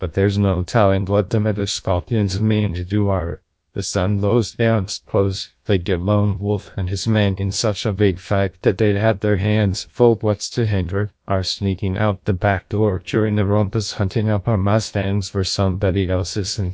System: TTS, GlowTTS